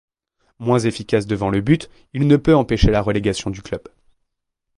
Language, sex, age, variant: French, male, 30-39, Français de métropole